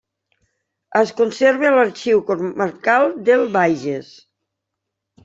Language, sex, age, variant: Catalan, female, 50-59, Nord-Occidental